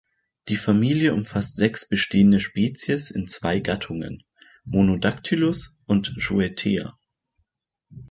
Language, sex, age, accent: German, male, 19-29, Deutschland Deutsch